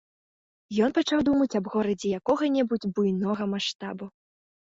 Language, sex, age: Belarusian, female, 19-29